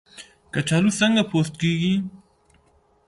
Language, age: Pashto, 19-29